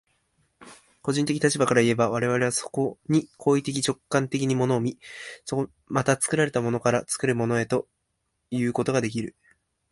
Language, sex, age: Japanese, male, 19-29